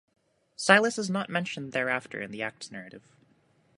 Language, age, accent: English, 19-29, Canadian English